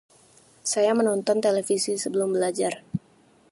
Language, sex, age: Indonesian, female, 19-29